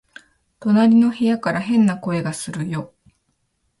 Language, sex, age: Japanese, female, 19-29